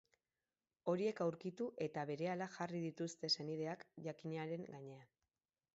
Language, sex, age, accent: Basque, female, 40-49, Erdialdekoa edo Nafarra (Gipuzkoa, Nafarroa)